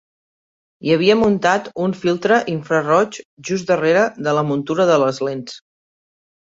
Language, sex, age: Catalan, female, 40-49